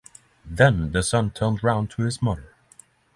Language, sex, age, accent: English, male, 30-39, United States English